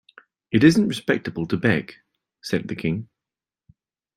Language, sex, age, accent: English, male, 19-29, England English